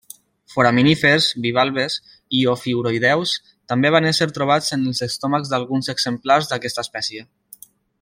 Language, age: Catalan, 19-29